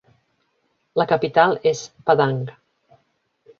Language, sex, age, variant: Catalan, female, 40-49, Central